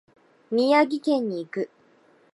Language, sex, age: Japanese, female, 19-29